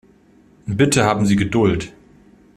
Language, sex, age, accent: German, male, 30-39, Deutschland Deutsch